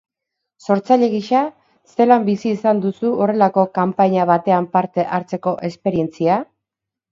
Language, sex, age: Basque, female, 30-39